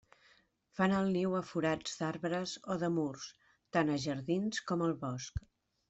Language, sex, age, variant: Catalan, female, 50-59, Central